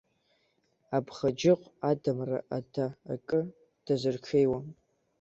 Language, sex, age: Abkhazian, male, under 19